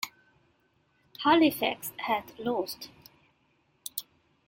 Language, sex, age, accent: English, female, 30-39, Hong Kong English